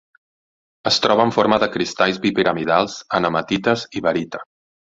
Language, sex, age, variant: Catalan, male, 30-39, Central